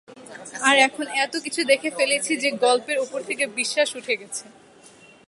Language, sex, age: Bengali, male, 19-29